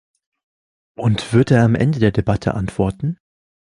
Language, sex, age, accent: German, male, 19-29, Deutschland Deutsch